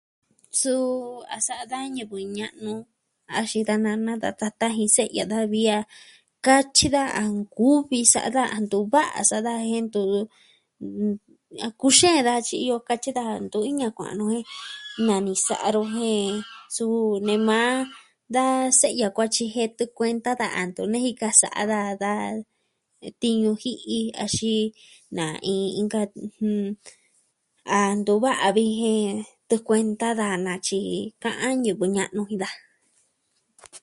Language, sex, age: Southwestern Tlaxiaco Mixtec, female, 19-29